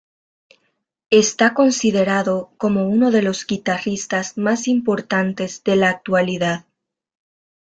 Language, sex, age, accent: Spanish, female, 19-29, América central